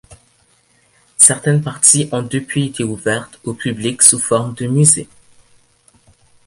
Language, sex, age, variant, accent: French, male, under 19, Français d'Amérique du Nord, Français du Canada